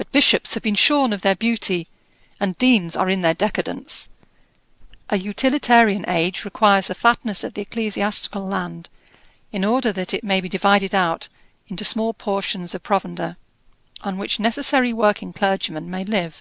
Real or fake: real